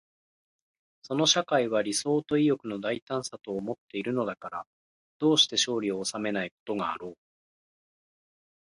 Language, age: Japanese, 30-39